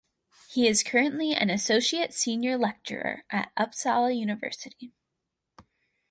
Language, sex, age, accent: English, female, under 19, United States English